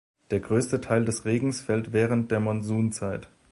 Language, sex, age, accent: German, male, 19-29, Deutschland Deutsch